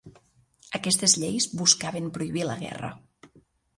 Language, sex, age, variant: Catalan, female, 30-39, Central